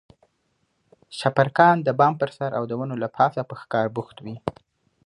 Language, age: Pashto, 19-29